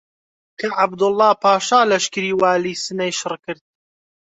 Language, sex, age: Central Kurdish, male, 19-29